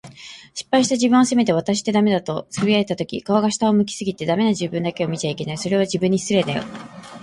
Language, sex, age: Japanese, female, 19-29